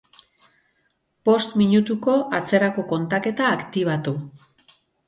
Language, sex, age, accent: Basque, female, 40-49, Mendebalekoa (Araba, Bizkaia, Gipuzkoako mendebaleko herri batzuk)